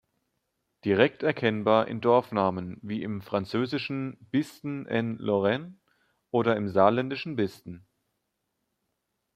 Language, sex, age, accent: German, male, 19-29, Deutschland Deutsch